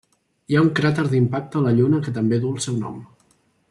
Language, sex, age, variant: Catalan, male, 19-29, Central